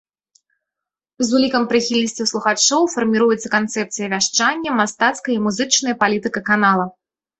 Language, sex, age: Belarusian, female, 30-39